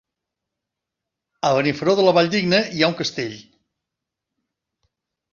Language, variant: Catalan, Septentrional